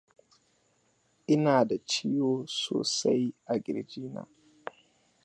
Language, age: Hausa, 19-29